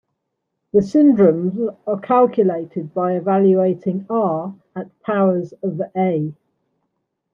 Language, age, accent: English, 60-69, Welsh English